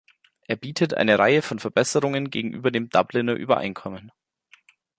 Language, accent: German, Deutschland Deutsch